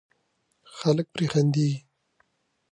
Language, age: Pashto, 19-29